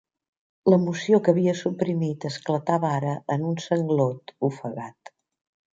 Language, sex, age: Catalan, female, 60-69